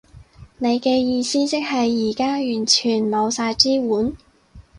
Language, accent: Cantonese, 广州音